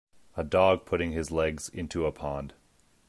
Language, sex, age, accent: English, male, 30-39, United States English